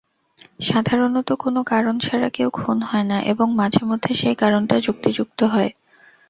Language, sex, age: Bengali, female, 19-29